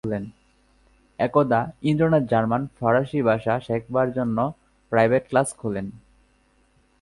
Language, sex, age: Bengali, male, under 19